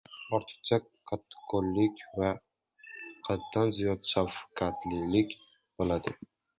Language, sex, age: Uzbek, male, 19-29